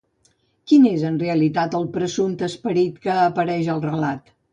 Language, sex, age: Catalan, female, 70-79